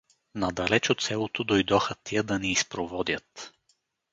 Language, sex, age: Bulgarian, male, 30-39